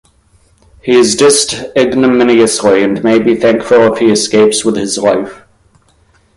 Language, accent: English, United States English